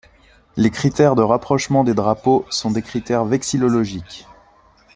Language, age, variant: French, 40-49, Français de métropole